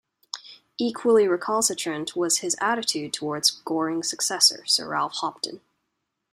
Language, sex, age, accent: English, female, 19-29, Canadian English